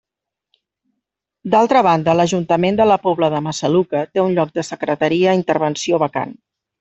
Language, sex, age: Catalan, female, 50-59